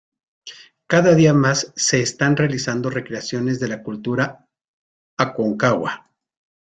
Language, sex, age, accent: Spanish, male, 50-59, México